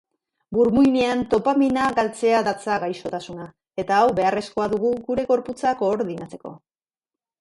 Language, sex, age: Basque, female, 50-59